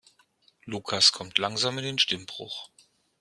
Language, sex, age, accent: German, male, 50-59, Deutschland Deutsch